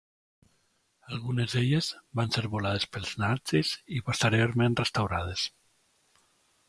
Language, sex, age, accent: Catalan, male, 30-39, valencià